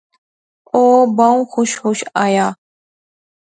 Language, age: Pahari-Potwari, 19-29